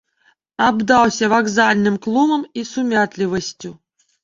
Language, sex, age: Belarusian, female, 40-49